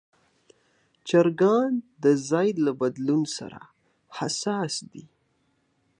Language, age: Pashto, 19-29